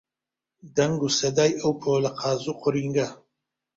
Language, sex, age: Central Kurdish, male, 30-39